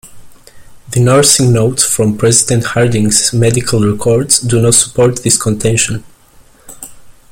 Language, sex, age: English, male, under 19